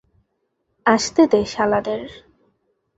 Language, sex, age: Bengali, female, 19-29